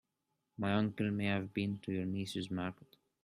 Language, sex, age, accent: English, male, 19-29, United States English